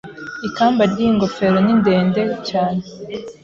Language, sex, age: Kinyarwanda, female, 19-29